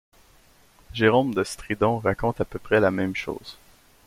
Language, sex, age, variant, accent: French, male, 30-39, Français d'Amérique du Nord, Français du Canada